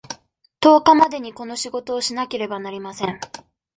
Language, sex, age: Japanese, female, 19-29